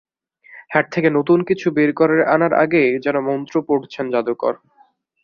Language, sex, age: Bengali, male, under 19